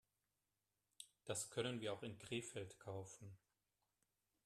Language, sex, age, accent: German, male, 50-59, Deutschland Deutsch